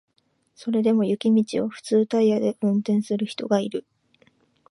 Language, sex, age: Japanese, female, 19-29